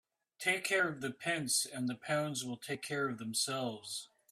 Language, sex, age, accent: English, male, 40-49, Canadian English